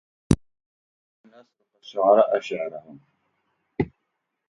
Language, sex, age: Arabic, male, 40-49